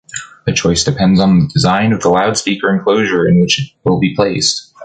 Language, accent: English, United States English